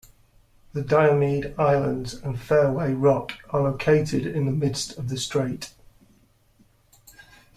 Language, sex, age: English, male, 40-49